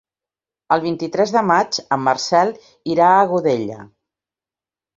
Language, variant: Catalan, Central